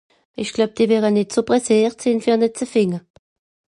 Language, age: Swiss German, 50-59